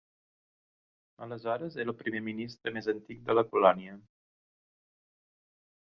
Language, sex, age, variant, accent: Catalan, male, 40-49, Balear, menorquí